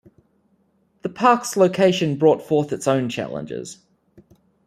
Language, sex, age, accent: English, male, 30-39, Australian English